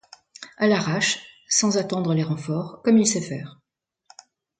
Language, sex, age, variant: French, female, 60-69, Français de métropole